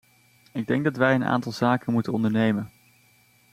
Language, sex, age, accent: Dutch, male, 19-29, Nederlands Nederlands